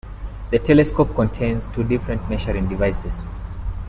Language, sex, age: English, male, 19-29